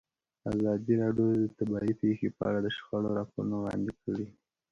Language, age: Pashto, under 19